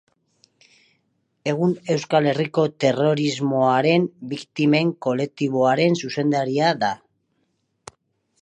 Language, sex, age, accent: Basque, male, 40-49, Mendebalekoa (Araba, Bizkaia, Gipuzkoako mendebaleko herri batzuk)